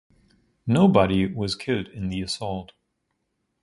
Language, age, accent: English, 19-29, United States English